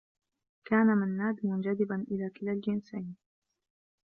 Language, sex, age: Arabic, female, 19-29